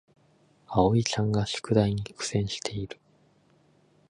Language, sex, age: Japanese, male, 19-29